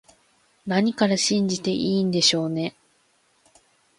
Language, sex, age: Japanese, female, 19-29